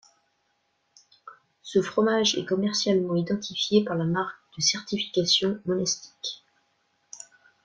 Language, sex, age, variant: French, female, 40-49, Français de métropole